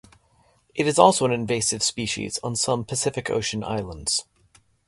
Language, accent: English, United States English